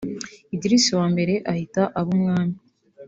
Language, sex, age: Kinyarwanda, female, 19-29